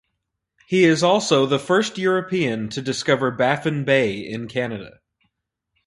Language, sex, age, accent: English, male, 19-29, United States English